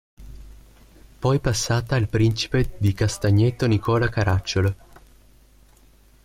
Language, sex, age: Italian, male, 19-29